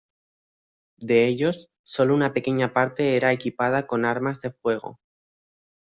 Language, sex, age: Spanish, male, 19-29